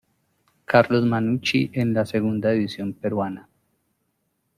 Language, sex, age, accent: Spanish, male, 40-49, Andino-Pacífico: Colombia, Perú, Ecuador, oeste de Bolivia y Venezuela andina